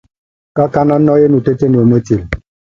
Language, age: Tunen, 40-49